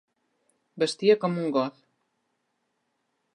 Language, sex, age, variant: Catalan, female, 40-49, Central